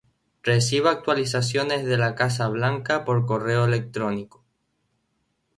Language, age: Spanish, 19-29